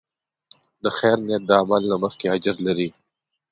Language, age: Pashto, 19-29